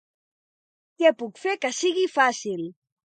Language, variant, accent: Catalan, Central, central; septentrional